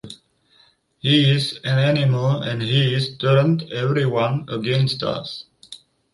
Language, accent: English, United States English; England English